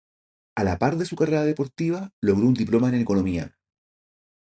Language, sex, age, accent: Spanish, male, 40-49, Chileno: Chile, Cuyo